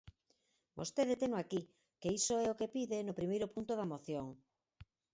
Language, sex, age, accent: Galician, female, 40-49, Central (gheada)